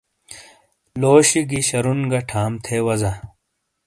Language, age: Shina, 30-39